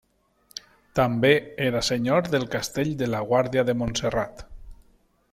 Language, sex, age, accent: Catalan, male, 40-49, valencià